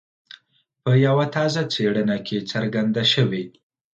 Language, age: Pashto, 19-29